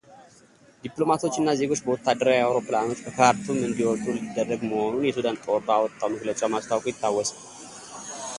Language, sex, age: Amharic, male, 30-39